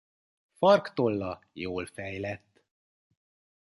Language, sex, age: Hungarian, male, 40-49